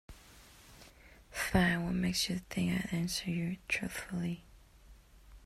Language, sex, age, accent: English, female, under 19, United States English